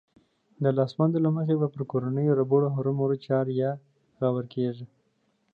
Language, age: Pashto, 19-29